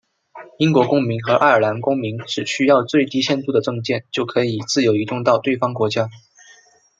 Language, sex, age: Chinese, male, 19-29